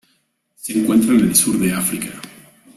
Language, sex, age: Spanish, male, 40-49